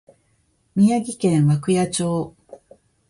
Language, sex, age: Japanese, female, 50-59